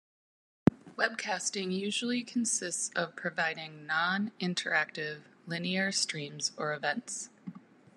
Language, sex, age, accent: English, female, 30-39, United States English